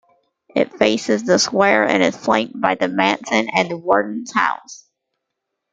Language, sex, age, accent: English, female, 19-29, United States English